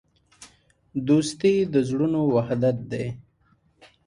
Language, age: Pashto, 19-29